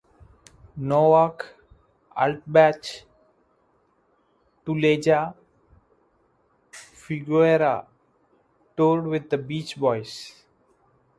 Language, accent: English, India and South Asia (India, Pakistan, Sri Lanka)